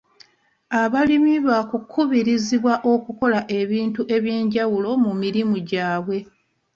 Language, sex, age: Ganda, female, 30-39